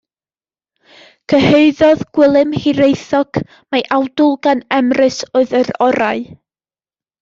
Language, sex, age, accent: Welsh, female, under 19, Y Deyrnas Unedig Cymraeg